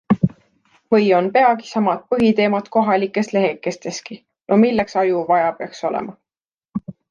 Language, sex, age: Estonian, female, 19-29